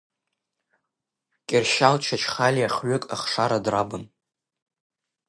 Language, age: Abkhazian, under 19